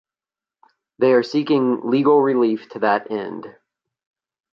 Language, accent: English, United States English